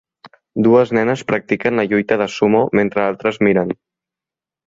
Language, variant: Catalan, Central